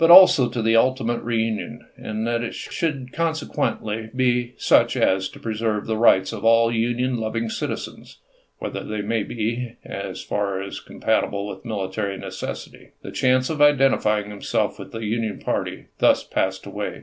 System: none